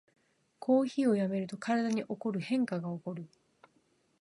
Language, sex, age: Japanese, female, 50-59